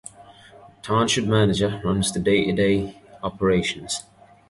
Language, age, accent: English, 19-29, England English